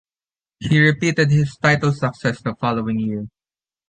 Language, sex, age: English, male, 19-29